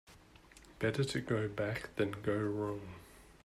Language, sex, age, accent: English, male, 30-39, Australian English